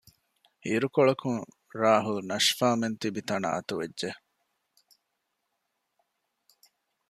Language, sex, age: Divehi, male, 30-39